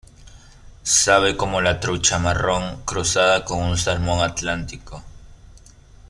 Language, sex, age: Spanish, male, under 19